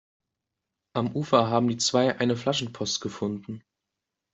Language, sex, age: German, male, under 19